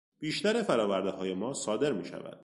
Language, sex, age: Persian, male, 30-39